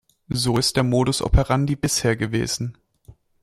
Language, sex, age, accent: German, male, 19-29, Deutschland Deutsch